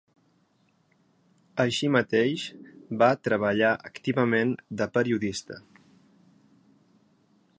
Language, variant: Catalan, Central